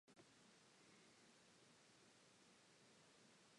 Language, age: English, 19-29